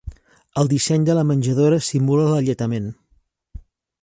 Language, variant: Catalan, Central